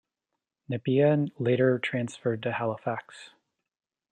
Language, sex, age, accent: English, male, 30-39, United States English